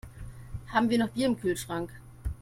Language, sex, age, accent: German, female, 19-29, Deutschland Deutsch